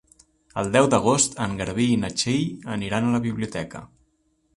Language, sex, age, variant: Catalan, male, 30-39, Central